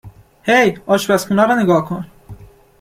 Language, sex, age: Persian, male, under 19